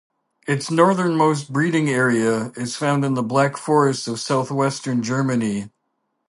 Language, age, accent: English, 50-59, Canadian English